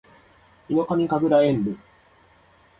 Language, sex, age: Japanese, male, 30-39